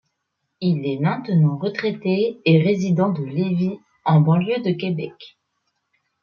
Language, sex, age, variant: French, female, 19-29, Français de métropole